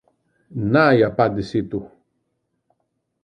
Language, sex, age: Greek, male, 40-49